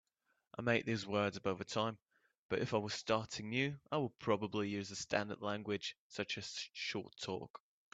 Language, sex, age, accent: English, male, 19-29, England English